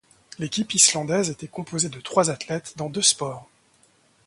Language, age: French, 40-49